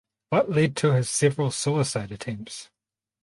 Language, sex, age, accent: English, male, 30-39, New Zealand English